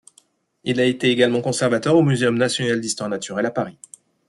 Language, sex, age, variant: French, male, 30-39, Français de métropole